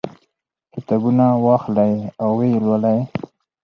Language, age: Pashto, 19-29